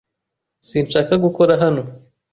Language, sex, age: Kinyarwanda, male, 19-29